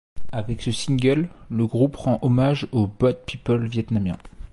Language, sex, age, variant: French, male, 19-29, Français de métropole